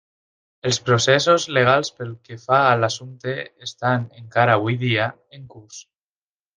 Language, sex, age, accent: Catalan, male, 19-29, valencià